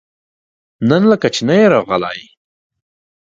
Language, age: Pashto, 19-29